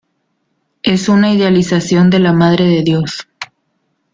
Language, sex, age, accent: Spanish, female, 19-29, México